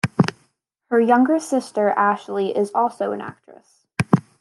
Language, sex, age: English, female, under 19